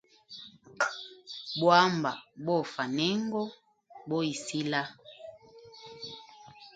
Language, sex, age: Hemba, female, 19-29